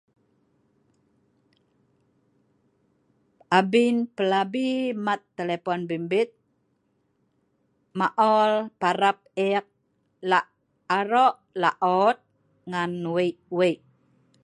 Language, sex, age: Sa'ban, female, 50-59